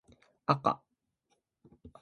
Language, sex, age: Japanese, male, 19-29